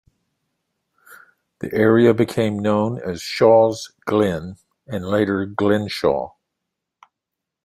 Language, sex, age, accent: English, male, 60-69, United States English